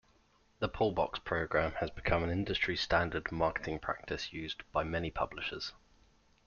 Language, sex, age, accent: English, male, 30-39, England English